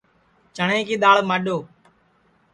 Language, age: Sansi, 19-29